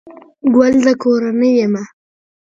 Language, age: Pashto, 30-39